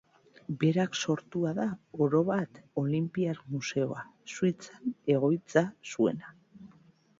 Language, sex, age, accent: Basque, female, 40-49, Mendebalekoa (Araba, Bizkaia, Gipuzkoako mendebaleko herri batzuk)